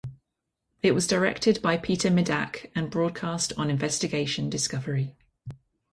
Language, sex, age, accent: English, female, 30-39, England English